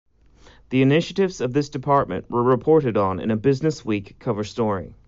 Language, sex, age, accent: English, male, 30-39, Canadian English